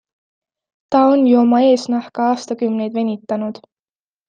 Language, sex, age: Estonian, female, 19-29